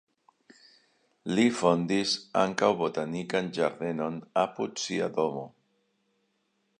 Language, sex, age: Esperanto, male, 60-69